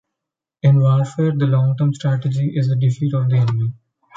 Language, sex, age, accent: English, male, 19-29, India and South Asia (India, Pakistan, Sri Lanka)